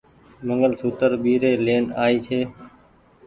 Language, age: Goaria, 19-29